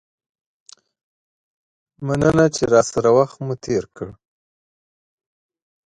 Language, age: Pashto, 19-29